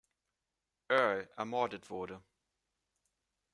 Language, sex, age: German, male, 19-29